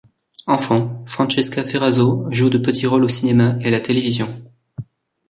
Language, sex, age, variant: French, male, 19-29, Français de métropole